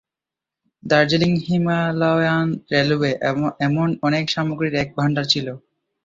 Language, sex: Bengali, male